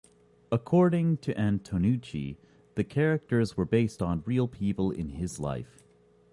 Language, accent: English, Canadian English